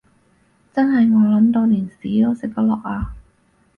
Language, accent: Cantonese, 广州音